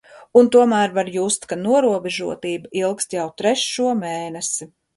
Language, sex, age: Latvian, female, 50-59